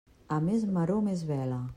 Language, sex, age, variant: Catalan, female, 50-59, Central